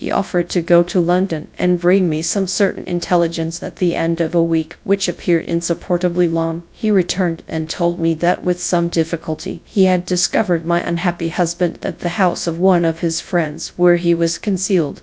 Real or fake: fake